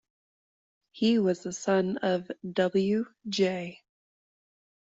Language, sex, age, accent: English, female, 30-39, Canadian English